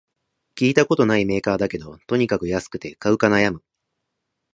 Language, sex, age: Japanese, male, 30-39